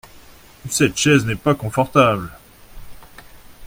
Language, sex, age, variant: French, male, 40-49, Français de métropole